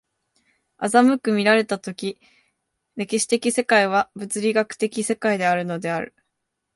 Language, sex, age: Japanese, female, under 19